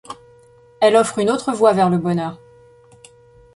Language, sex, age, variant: French, female, 30-39, Français de métropole